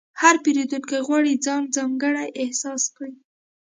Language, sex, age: Pashto, female, 19-29